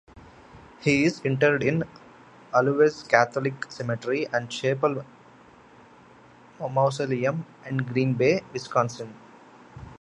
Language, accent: English, India and South Asia (India, Pakistan, Sri Lanka)